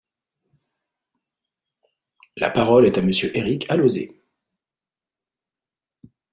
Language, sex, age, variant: French, male, 40-49, Français de métropole